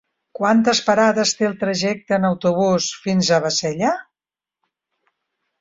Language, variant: Catalan, Central